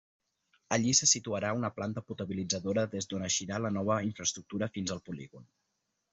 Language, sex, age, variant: Catalan, male, 19-29, Central